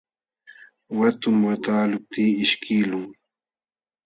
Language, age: Jauja Wanca Quechua, 40-49